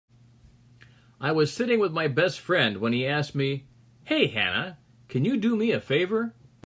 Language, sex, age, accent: English, male, 60-69, United States English